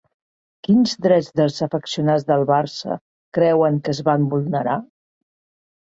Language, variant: Catalan, Central